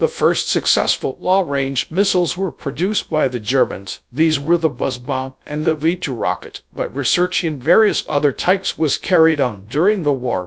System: TTS, GradTTS